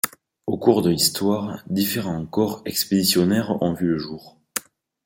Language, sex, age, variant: French, male, 19-29, Français de métropole